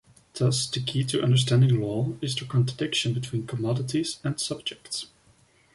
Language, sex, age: English, male, 19-29